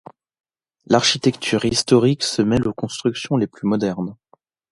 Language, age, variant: French, under 19, Français de métropole